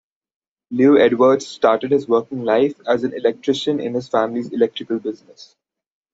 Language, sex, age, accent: English, male, 19-29, India and South Asia (India, Pakistan, Sri Lanka)